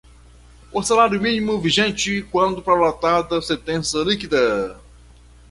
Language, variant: Portuguese, Portuguese (Brasil)